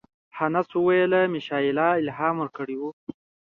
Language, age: Pashto, 19-29